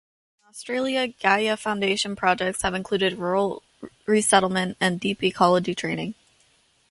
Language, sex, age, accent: English, female, 19-29, United States English